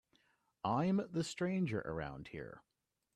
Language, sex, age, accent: English, male, 40-49, Canadian English